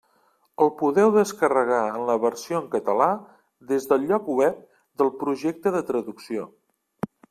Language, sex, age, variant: Catalan, male, 50-59, Central